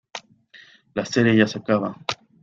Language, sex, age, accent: Spanish, male, 19-29, Andino-Pacífico: Colombia, Perú, Ecuador, oeste de Bolivia y Venezuela andina